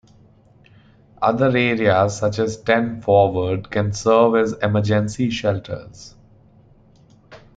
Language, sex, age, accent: English, male, 30-39, India and South Asia (India, Pakistan, Sri Lanka)